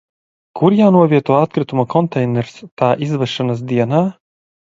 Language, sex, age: Latvian, male, 40-49